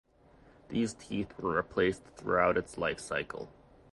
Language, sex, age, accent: English, male, 19-29, United States English